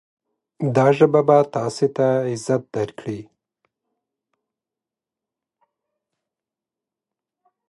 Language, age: Pashto, 30-39